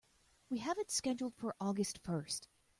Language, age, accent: English, 30-39, United States English